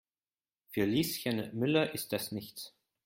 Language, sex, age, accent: German, male, 19-29, Österreichisches Deutsch